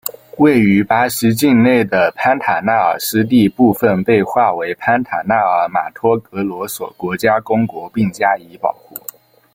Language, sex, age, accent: Chinese, male, under 19, 出生地：浙江省